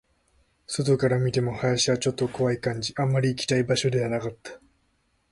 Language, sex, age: Japanese, male, 19-29